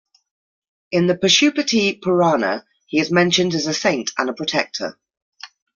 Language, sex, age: English, female, 30-39